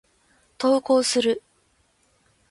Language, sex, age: Japanese, female, under 19